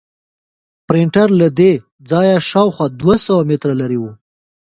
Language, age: Pashto, 19-29